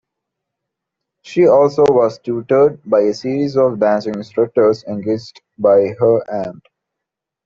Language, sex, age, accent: English, male, 19-29, India and South Asia (India, Pakistan, Sri Lanka)